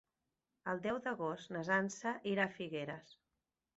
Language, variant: Catalan, Central